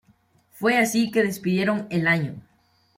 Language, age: Spanish, under 19